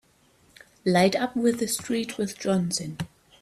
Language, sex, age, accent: English, female, 19-29, United States English